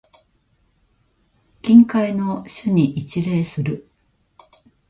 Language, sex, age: Japanese, female, 50-59